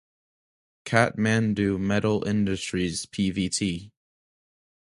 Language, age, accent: English, under 19, United States English